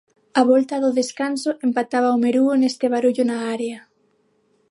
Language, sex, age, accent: Galician, female, under 19, Normativo (estándar); Neofalante